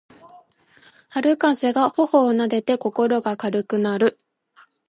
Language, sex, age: Japanese, female, 19-29